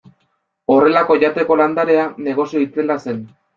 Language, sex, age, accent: Basque, male, 19-29, Mendebalekoa (Araba, Bizkaia, Gipuzkoako mendebaleko herri batzuk)